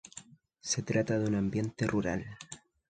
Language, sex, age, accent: Spanish, male, 19-29, Chileno: Chile, Cuyo